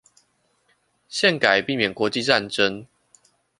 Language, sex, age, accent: Chinese, male, 19-29, 出生地：臺北市